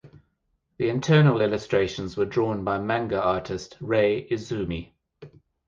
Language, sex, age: English, male, 50-59